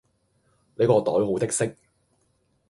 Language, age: Cantonese, 19-29